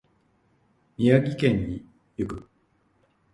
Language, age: Japanese, 50-59